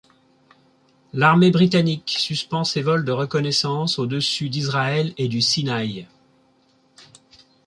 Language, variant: French, Français de métropole